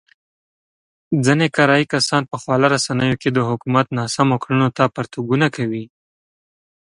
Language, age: Pashto, 19-29